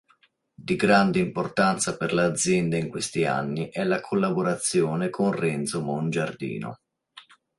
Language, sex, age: Italian, male, 19-29